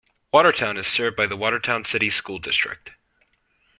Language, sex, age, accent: English, male, under 19, United States English